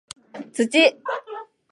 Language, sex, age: Japanese, female, 19-29